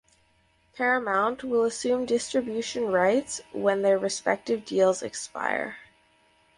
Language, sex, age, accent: English, female, 30-39, Canadian English